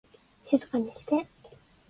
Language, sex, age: Japanese, female, 19-29